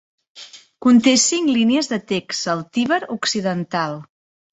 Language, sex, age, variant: Catalan, male, under 19, Septentrional